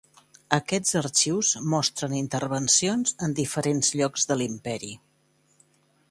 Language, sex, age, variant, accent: Catalan, female, 50-59, Central, central